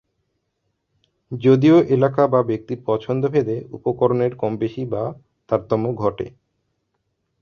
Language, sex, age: Bengali, male, 30-39